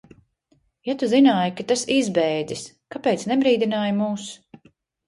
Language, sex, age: Latvian, female, 30-39